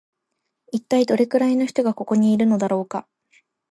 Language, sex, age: Japanese, female, 19-29